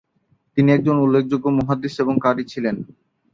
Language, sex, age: Bengali, male, 19-29